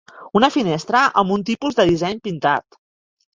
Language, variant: Catalan, Central